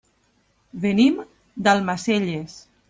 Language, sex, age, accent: Catalan, female, 30-39, valencià